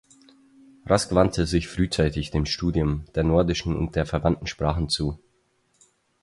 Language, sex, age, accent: German, male, 19-29, Österreichisches Deutsch